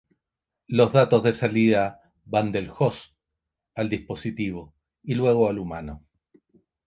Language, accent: Spanish, Chileno: Chile, Cuyo